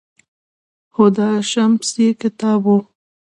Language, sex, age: Pashto, female, 19-29